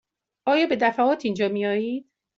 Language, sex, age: Persian, female, 40-49